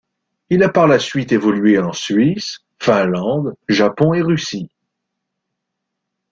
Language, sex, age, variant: French, male, 19-29, Français de métropole